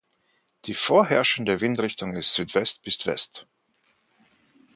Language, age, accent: German, 50-59, Österreichisches Deutsch